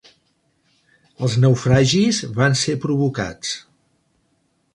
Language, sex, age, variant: Catalan, male, 60-69, Central